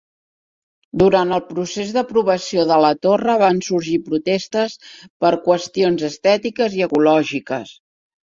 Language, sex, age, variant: Catalan, female, 50-59, Central